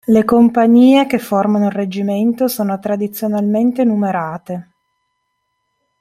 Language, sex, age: Italian, female, 40-49